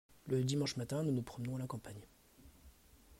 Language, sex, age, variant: French, male, 30-39, Français de métropole